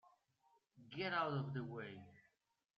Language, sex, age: English, male, 40-49